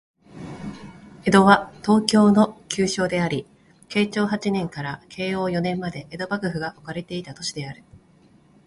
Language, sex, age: Japanese, female, 30-39